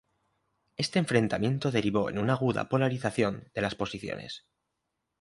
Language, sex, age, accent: Spanish, male, 19-29, España: Norte peninsular (Asturias, Castilla y León, Cantabria, País Vasco, Navarra, Aragón, La Rioja, Guadalajara, Cuenca)